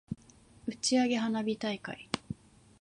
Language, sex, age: Japanese, female, 19-29